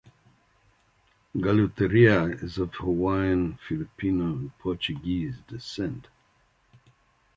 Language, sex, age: English, male, 70-79